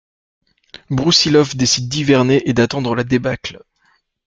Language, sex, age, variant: French, male, 19-29, Français de métropole